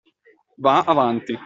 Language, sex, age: Italian, male, 19-29